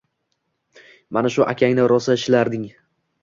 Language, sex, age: Uzbek, male, under 19